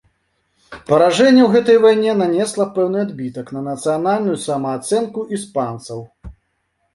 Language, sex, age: Belarusian, male, 40-49